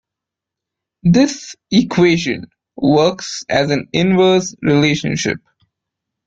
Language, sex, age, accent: English, male, 19-29, India and South Asia (India, Pakistan, Sri Lanka)